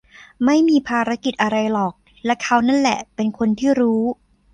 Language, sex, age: Thai, female, 30-39